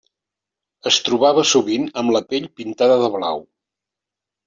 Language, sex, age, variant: Catalan, male, 50-59, Central